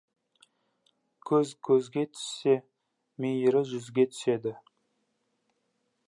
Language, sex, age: Kazakh, male, 19-29